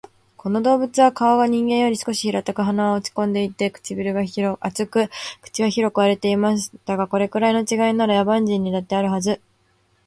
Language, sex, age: Japanese, female, 19-29